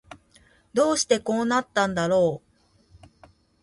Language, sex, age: Japanese, female, 50-59